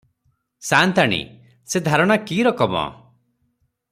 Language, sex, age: Odia, male, 30-39